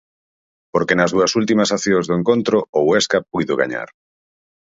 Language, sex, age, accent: Galician, male, 40-49, Central (gheada)